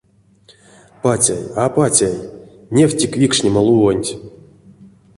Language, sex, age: Erzya, male, 30-39